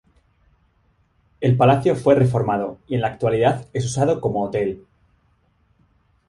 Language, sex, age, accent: Spanish, male, 30-39, España: Norte peninsular (Asturias, Castilla y León, Cantabria, País Vasco, Navarra, Aragón, La Rioja, Guadalajara, Cuenca)